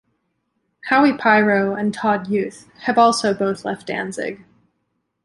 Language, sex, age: English, female, 19-29